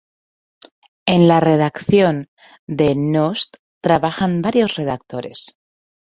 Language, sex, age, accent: Spanish, female, 30-39, España: Centro-Sur peninsular (Madrid, Toledo, Castilla-La Mancha)